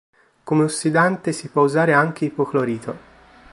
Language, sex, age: Italian, male, 19-29